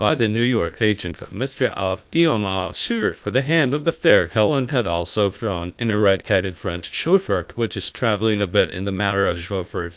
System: TTS, GlowTTS